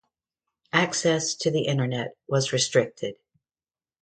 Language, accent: English, United States English